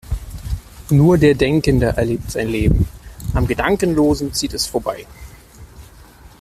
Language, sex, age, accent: German, male, 30-39, Deutschland Deutsch